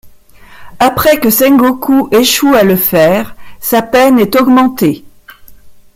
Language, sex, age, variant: French, female, 50-59, Français de métropole